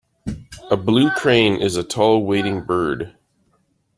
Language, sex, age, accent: English, male, 30-39, Canadian English